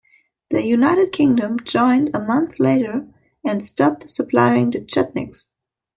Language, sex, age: English, female, 19-29